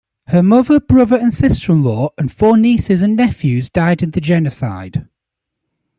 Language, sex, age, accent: English, male, 19-29, England English